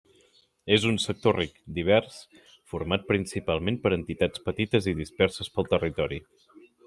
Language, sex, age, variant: Catalan, male, 30-39, Central